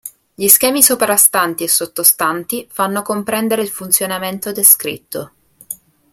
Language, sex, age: Italian, female, 19-29